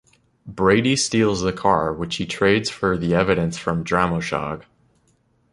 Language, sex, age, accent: English, male, 19-29, United States English